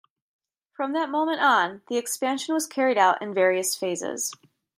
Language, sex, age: English, female, 30-39